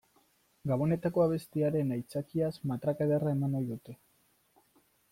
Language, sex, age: Basque, male, 19-29